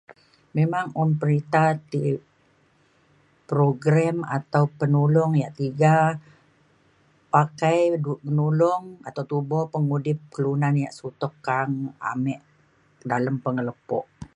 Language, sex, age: Mainstream Kenyah, female, 60-69